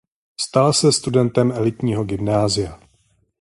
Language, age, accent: Czech, 40-49, pražský